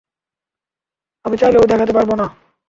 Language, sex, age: Bengali, male, 19-29